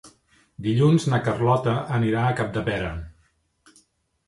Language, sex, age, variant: Catalan, male, 40-49, Central